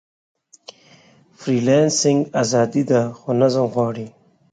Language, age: Pashto, 30-39